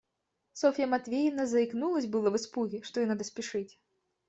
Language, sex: Russian, female